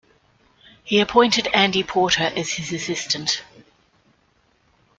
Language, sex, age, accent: English, female, 40-49, Australian English